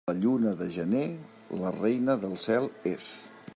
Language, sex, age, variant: Catalan, male, 60-69, Central